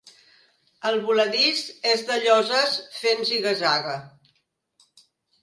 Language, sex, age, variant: Catalan, female, 60-69, Central